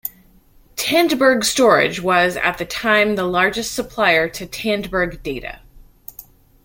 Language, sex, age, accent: English, female, 40-49, United States English